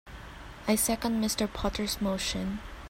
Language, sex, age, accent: English, female, 19-29, Filipino